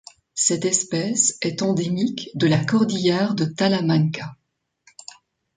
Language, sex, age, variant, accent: French, female, 40-49, Français d'Europe, Français de Belgique